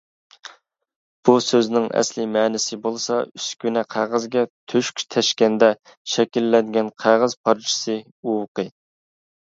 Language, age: Uyghur, 19-29